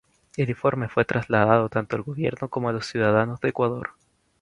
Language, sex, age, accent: Spanish, female, 19-29, Chileno: Chile, Cuyo